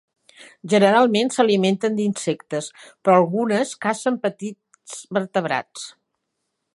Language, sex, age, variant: Catalan, female, 60-69, Central